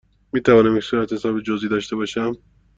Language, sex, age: Persian, male, 19-29